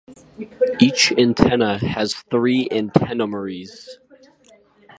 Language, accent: English, United States English